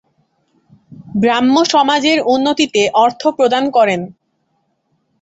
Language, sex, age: Bengali, female, under 19